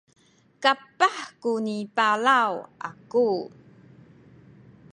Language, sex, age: Sakizaya, female, 50-59